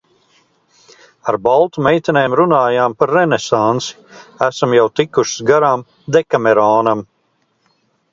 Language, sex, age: Latvian, male, 50-59